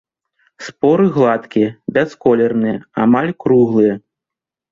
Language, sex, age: Belarusian, male, 30-39